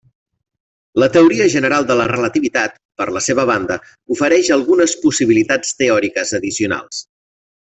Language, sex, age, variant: Catalan, male, 40-49, Central